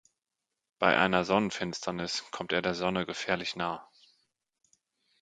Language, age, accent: German, 30-39, Deutschland Deutsch